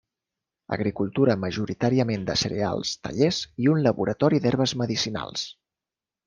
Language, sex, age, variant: Catalan, male, 30-39, Central